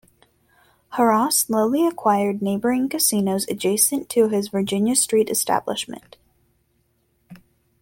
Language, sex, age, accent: English, female, under 19, United States English